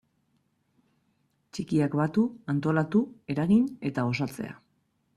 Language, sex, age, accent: Basque, female, 40-49, Mendebalekoa (Araba, Bizkaia, Gipuzkoako mendebaleko herri batzuk)